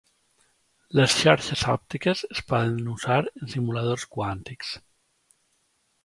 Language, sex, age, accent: Catalan, male, 30-39, valencià